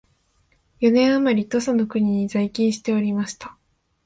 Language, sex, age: Japanese, female, 19-29